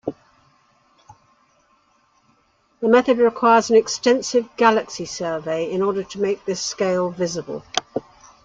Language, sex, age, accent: English, female, 70-79, England English